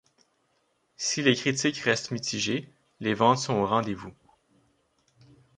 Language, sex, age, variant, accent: French, male, 30-39, Français d'Amérique du Nord, Français du Canada